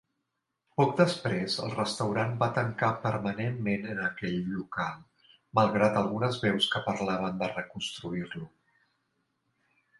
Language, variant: Catalan, Central